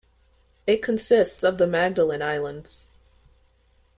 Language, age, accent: English, under 19, United States English